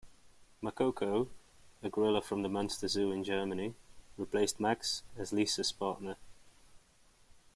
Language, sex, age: English, male, 19-29